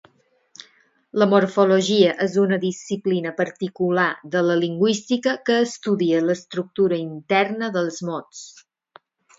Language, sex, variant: Catalan, female, Balear